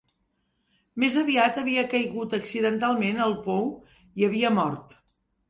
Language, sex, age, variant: Catalan, female, 50-59, Central